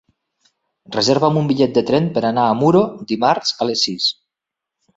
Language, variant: Catalan, Septentrional